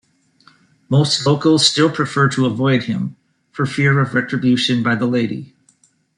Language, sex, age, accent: English, male, 50-59, United States English